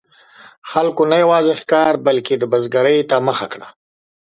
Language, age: Pashto, 40-49